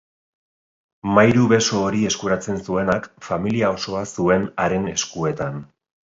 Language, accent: Basque, Erdialdekoa edo Nafarra (Gipuzkoa, Nafarroa)